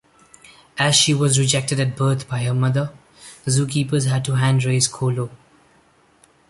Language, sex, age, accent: English, male, 19-29, India and South Asia (India, Pakistan, Sri Lanka)